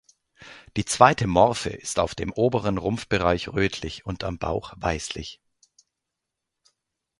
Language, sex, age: German, male, 40-49